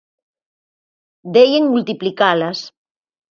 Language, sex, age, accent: Galician, female, 40-49, Normativo (estándar)